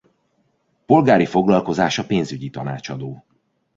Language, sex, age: Hungarian, male, 40-49